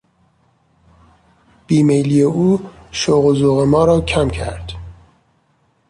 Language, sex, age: Persian, male, 30-39